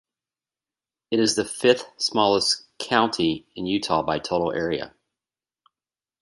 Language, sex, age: English, male, 40-49